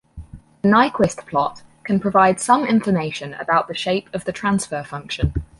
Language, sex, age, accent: English, female, 19-29, England English; New Zealand English